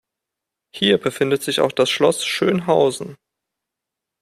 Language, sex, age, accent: German, male, 30-39, Deutschland Deutsch